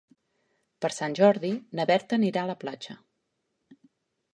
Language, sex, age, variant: Catalan, female, 40-49, Central